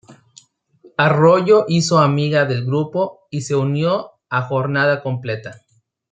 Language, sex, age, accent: Spanish, male, 30-39, México